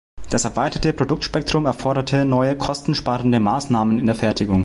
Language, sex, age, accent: German, male, 19-29, Deutschland Deutsch